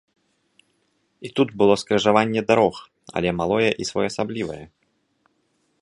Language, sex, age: Belarusian, male, 30-39